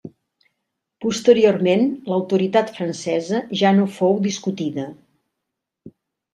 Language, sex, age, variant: Catalan, female, 60-69, Central